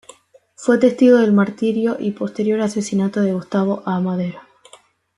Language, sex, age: Spanish, female, 19-29